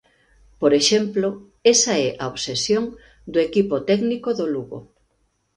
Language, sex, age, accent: Galician, female, 50-59, Oriental (común en zona oriental)